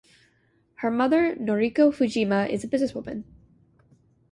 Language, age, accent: English, 19-29, United States English